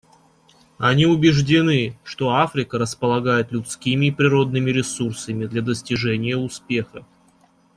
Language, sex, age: Russian, male, 30-39